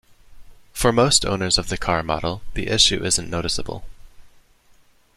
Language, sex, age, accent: English, male, 19-29, United States English